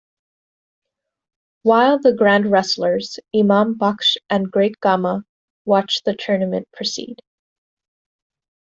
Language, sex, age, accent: English, female, 30-39, United States English